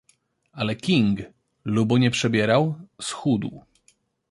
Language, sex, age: Polish, male, 30-39